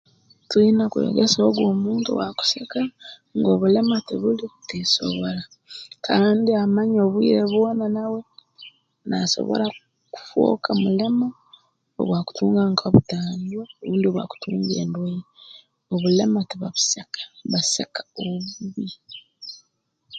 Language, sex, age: Tooro, female, 30-39